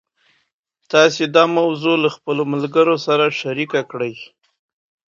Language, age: Pashto, 30-39